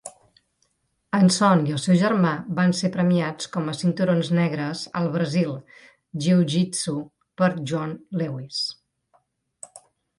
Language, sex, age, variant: Catalan, female, 40-49, Central